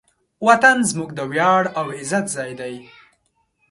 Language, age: Pashto, 19-29